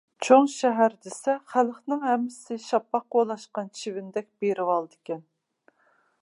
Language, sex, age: Uyghur, female, 40-49